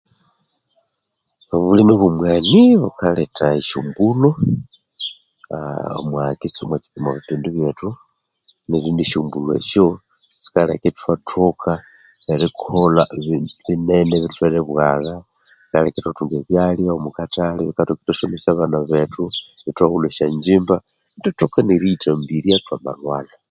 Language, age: Konzo, 50-59